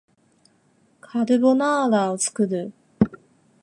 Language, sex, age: Japanese, female, 19-29